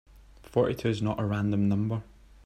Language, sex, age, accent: English, male, 19-29, Scottish English